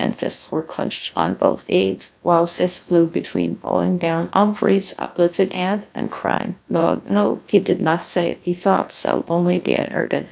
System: TTS, GlowTTS